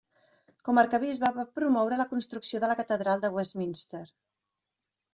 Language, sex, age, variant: Catalan, female, 40-49, Central